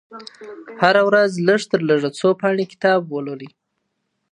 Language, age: Pashto, 19-29